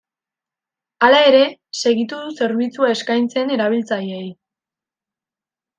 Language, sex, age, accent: Basque, female, under 19, Erdialdekoa edo Nafarra (Gipuzkoa, Nafarroa)